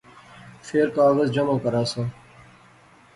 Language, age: Pahari-Potwari, 30-39